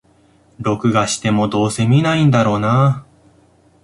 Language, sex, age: Japanese, male, 19-29